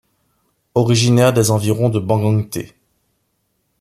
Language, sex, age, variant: French, male, 30-39, Français des départements et régions d'outre-mer